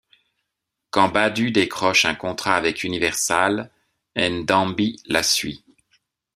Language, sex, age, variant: French, male, 50-59, Français de métropole